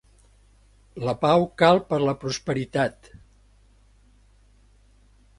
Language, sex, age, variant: Catalan, male, 70-79, Central